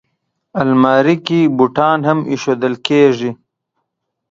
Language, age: Pashto, 19-29